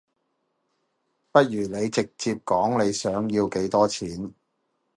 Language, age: Cantonese, 40-49